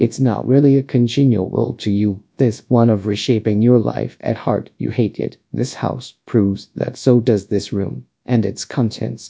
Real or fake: fake